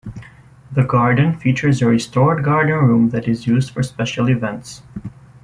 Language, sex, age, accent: English, male, 19-29, United States English